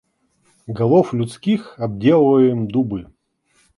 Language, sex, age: Russian, male, 40-49